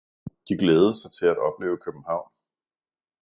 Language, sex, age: Danish, male, 40-49